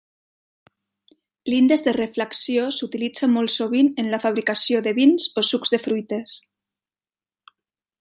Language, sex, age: Catalan, female, 30-39